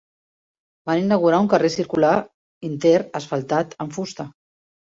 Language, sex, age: Catalan, female, 50-59